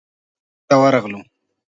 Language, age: Pashto, 19-29